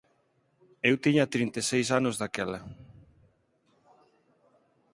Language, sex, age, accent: Galician, male, 40-49, Neofalante